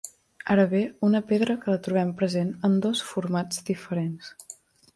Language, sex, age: Catalan, female, 19-29